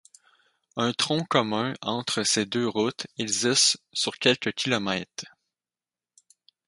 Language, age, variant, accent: French, 19-29, Français d'Amérique du Nord, Français du Canada